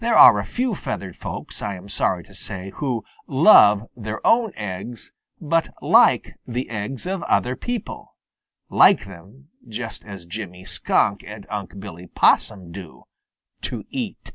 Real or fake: real